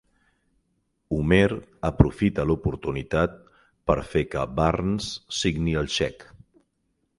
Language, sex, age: Catalan, male, 40-49